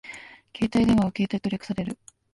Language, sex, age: Japanese, female, 19-29